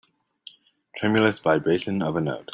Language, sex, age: English, male, 30-39